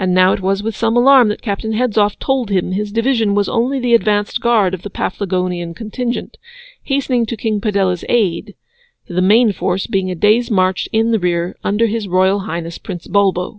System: none